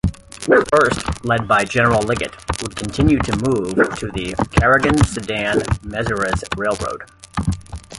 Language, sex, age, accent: English, male, 50-59, United States English